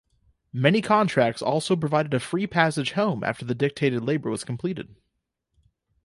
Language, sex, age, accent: English, male, 19-29, United States English